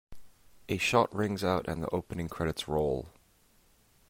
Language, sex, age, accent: English, male, 30-39, New Zealand English